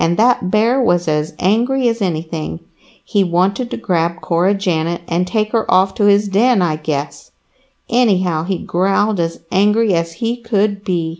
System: none